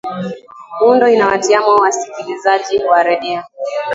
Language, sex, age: Swahili, female, 19-29